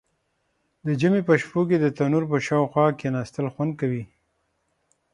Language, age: Pashto, 40-49